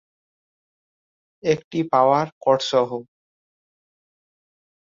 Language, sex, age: Bengali, male, 19-29